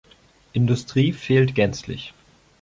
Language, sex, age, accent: German, male, 19-29, Deutschland Deutsch